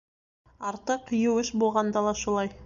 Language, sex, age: Bashkir, female, 19-29